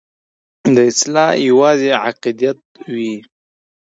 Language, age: Pashto, 19-29